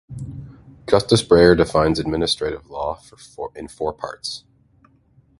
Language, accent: English, Canadian English